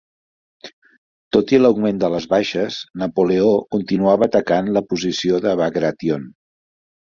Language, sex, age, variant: Catalan, male, 50-59, Central